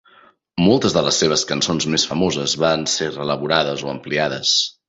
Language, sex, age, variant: Catalan, male, 30-39, Central